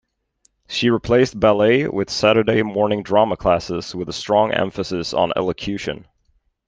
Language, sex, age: English, male, 30-39